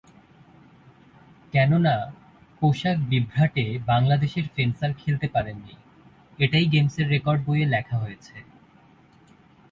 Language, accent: Bengali, প্রমিত